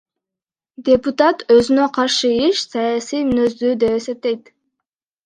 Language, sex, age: Kyrgyz, female, under 19